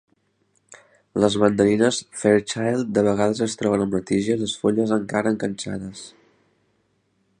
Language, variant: Catalan, Central